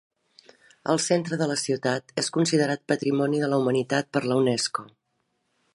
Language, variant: Catalan, Nord-Occidental